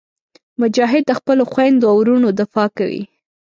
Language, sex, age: Pashto, female, 30-39